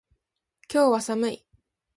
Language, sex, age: Japanese, female, 19-29